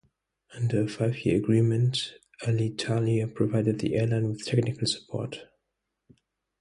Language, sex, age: English, male, 19-29